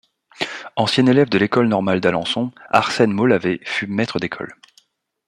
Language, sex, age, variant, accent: French, male, 30-39, Français des départements et régions d'outre-mer, Français de La Réunion